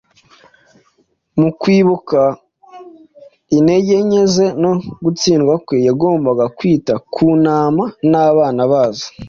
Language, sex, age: Kinyarwanda, male, 19-29